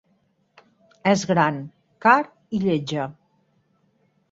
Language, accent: Catalan, Garrotxi